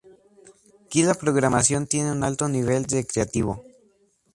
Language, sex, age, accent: Spanish, male, 19-29, México